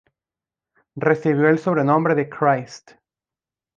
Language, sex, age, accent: Spanish, male, 30-39, Caribe: Cuba, Venezuela, Puerto Rico, República Dominicana, Panamá, Colombia caribeña, México caribeño, Costa del golfo de México